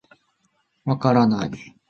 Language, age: Japanese, 30-39